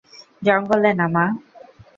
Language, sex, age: Bengali, female, 19-29